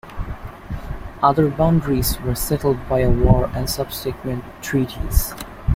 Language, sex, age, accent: English, male, under 19, United States English